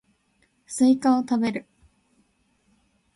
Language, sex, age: Japanese, female, under 19